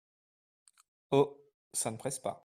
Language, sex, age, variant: French, male, 19-29, Français de métropole